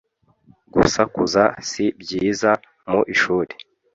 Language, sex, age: Kinyarwanda, male, 30-39